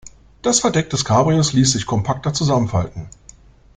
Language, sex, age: German, male, 50-59